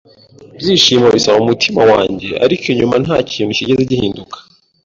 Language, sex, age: Kinyarwanda, male, 19-29